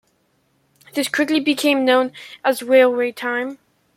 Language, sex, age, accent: English, male, under 19, England English